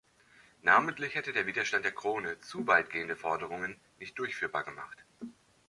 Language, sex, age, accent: German, male, 40-49, Deutschland Deutsch